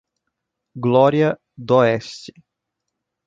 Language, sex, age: Portuguese, male, 19-29